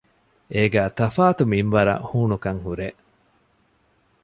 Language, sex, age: Divehi, male, 30-39